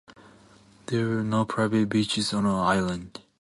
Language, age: English, 19-29